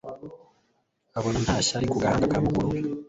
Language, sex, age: Kinyarwanda, male, 19-29